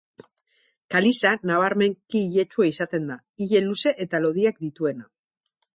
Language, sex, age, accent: Basque, female, 40-49, Mendebalekoa (Araba, Bizkaia, Gipuzkoako mendebaleko herri batzuk)